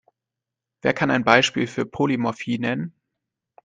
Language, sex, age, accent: German, male, 19-29, Deutschland Deutsch